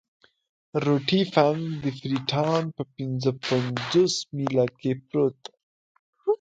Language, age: Pashto, 19-29